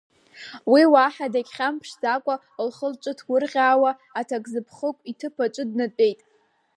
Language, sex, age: Abkhazian, female, 19-29